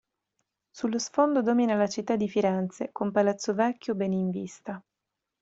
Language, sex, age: Italian, female, 19-29